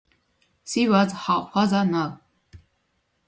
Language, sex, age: English, female, 19-29